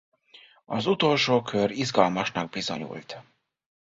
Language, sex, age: Hungarian, male, 30-39